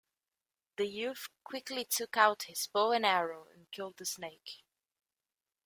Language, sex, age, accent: English, female, 19-29, Welsh English